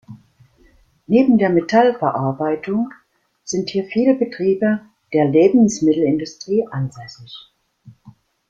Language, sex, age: German, female, 60-69